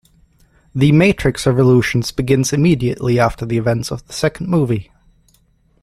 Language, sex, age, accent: English, male, 19-29, England English